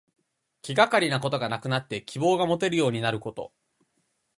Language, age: Japanese, 19-29